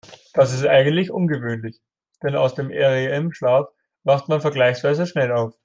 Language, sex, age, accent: German, male, 19-29, Österreichisches Deutsch